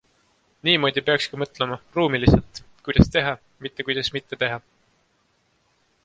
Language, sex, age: Estonian, male, 19-29